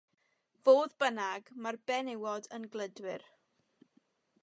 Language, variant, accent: Welsh, South-Western Welsh, Y Deyrnas Unedig Cymraeg